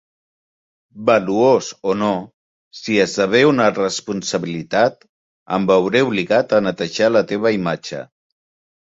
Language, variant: Catalan, Central